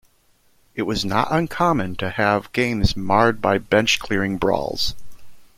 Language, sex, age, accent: English, male, 19-29, United States English